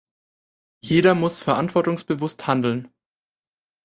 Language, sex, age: German, male, 19-29